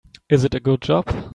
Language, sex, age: English, male, 19-29